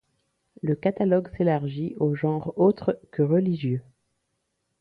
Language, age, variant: French, 30-39, Français de métropole